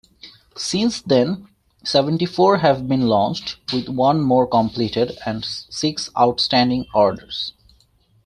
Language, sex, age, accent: English, male, 19-29, England English